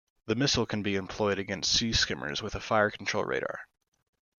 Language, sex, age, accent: English, male, under 19, United States English